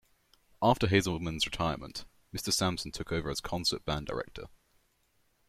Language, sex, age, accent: English, male, under 19, England English